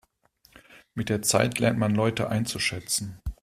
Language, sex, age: German, male, 40-49